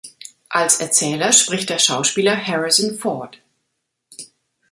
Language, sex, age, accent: German, female, 50-59, Deutschland Deutsch